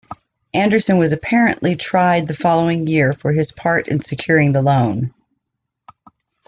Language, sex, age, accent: English, female, 50-59, United States English